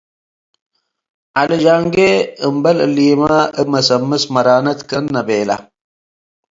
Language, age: Tigre, 30-39